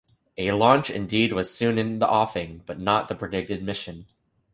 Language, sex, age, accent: English, male, 19-29, United States English